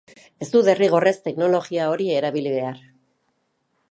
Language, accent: Basque, Erdialdekoa edo Nafarra (Gipuzkoa, Nafarroa)